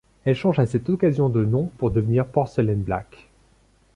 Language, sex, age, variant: French, male, 40-49, Français de métropole